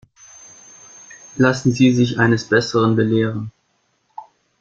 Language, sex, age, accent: German, male, 30-39, Deutschland Deutsch